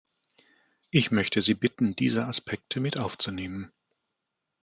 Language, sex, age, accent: German, male, 60-69, Deutschland Deutsch